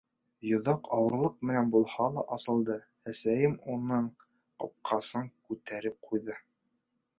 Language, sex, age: Bashkir, male, 19-29